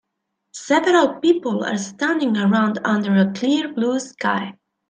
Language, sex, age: English, female, 19-29